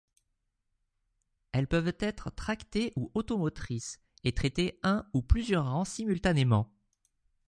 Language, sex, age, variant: French, male, 30-39, Français de métropole